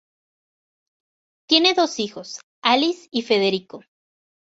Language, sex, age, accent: Spanish, female, 19-29, México